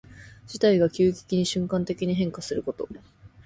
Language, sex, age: Japanese, female, 19-29